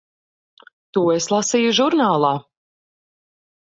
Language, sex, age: Latvian, female, 40-49